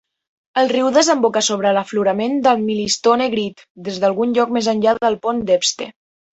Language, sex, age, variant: Catalan, female, under 19, Central